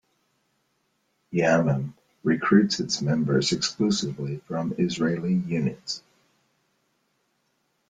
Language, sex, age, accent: English, male, 40-49, United States English